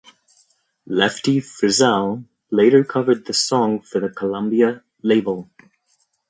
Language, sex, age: English, male, 30-39